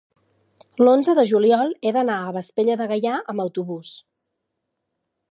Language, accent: Catalan, central; nord-occidental